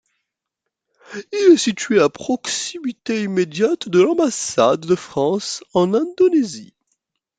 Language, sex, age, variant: French, male, under 19, Français de métropole